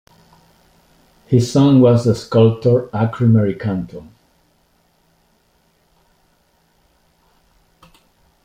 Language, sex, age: English, male, 50-59